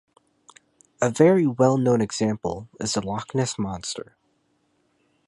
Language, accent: English, United States English